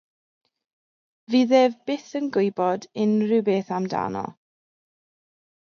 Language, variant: Welsh, South-Eastern Welsh